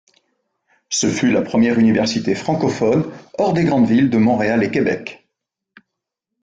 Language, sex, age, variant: French, male, 50-59, Français de métropole